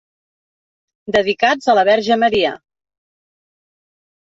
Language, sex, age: Catalan, female, 50-59